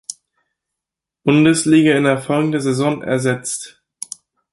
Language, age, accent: German, 19-29, Deutschland Deutsch